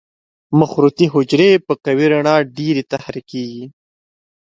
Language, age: Pashto, 19-29